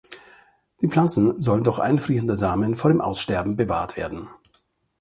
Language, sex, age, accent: German, male, 50-59, Deutschland Deutsch